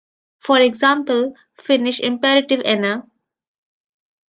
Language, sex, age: English, female, 19-29